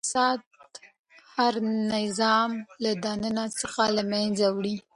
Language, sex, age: Pashto, female, 19-29